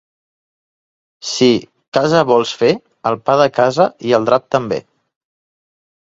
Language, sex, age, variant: Catalan, male, 19-29, Central